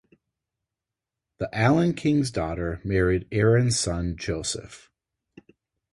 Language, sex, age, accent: English, male, 30-39, United States English